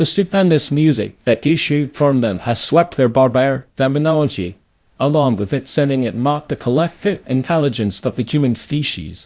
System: TTS, VITS